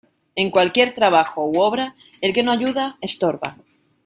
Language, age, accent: Spanish, 30-39, España: Norte peninsular (Asturias, Castilla y León, Cantabria, País Vasco, Navarra, Aragón, La Rioja, Guadalajara, Cuenca)